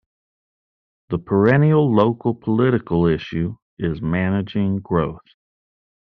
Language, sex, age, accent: English, male, 40-49, United States English